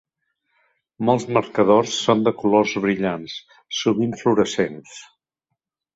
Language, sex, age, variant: Catalan, male, 60-69, Central